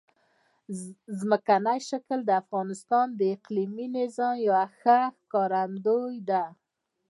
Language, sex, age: Pashto, female, 30-39